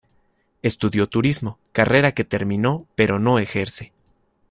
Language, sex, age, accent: Spanish, male, 30-39, México